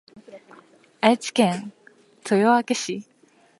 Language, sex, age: Japanese, female, 19-29